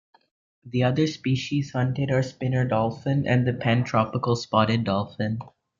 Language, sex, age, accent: English, male, under 19, United States English